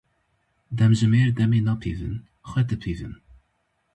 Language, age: Kurdish, 19-29